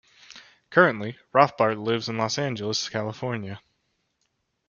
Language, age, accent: English, 19-29, United States English